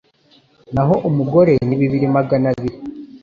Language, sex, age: Kinyarwanda, male, under 19